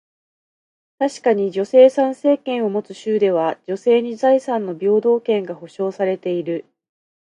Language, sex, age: Japanese, female, 30-39